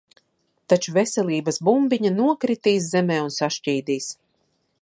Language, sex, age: Latvian, female, 30-39